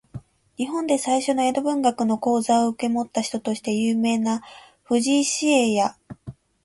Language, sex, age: Japanese, female, 19-29